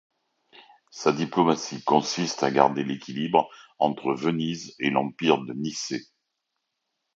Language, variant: French, Français de métropole